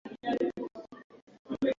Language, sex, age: Swahili, male, 19-29